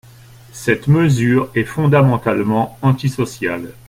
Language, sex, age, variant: French, male, 40-49, Français de métropole